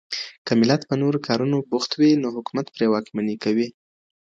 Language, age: Pashto, 30-39